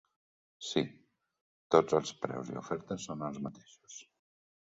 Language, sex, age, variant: Catalan, male, 60-69, Central